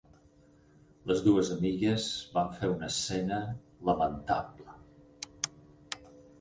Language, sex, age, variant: Catalan, male, 60-69, Balear